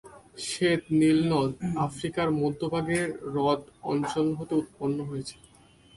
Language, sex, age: Bengali, male, 19-29